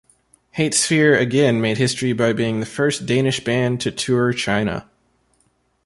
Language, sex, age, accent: English, male, 19-29, United States English